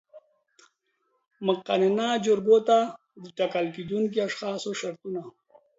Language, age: Pashto, 50-59